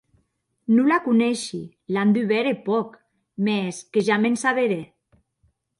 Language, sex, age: Occitan, female, 40-49